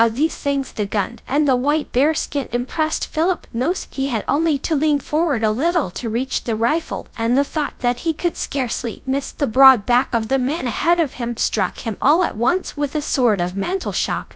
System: TTS, GradTTS